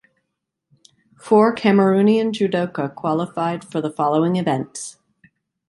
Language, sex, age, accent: English, female, 40-49, United States English